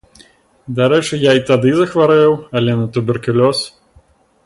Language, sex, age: Belarusian, male, 30-39